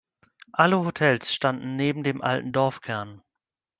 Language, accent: German, Deutschland Deutsch